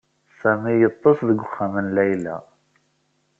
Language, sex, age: Kabyle, male, 30-39